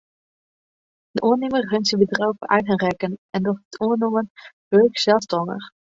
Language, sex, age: Western Frisian, female, under 19